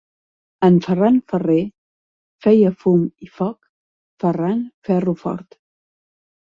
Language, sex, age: Catalan, female, 50-59